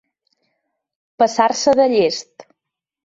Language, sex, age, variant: Catalan, female, 30-39, Central